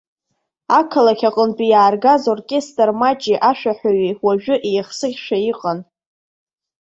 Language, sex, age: Abkhazian, female, 19-29